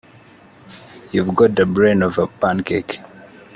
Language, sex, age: English, male, 19-29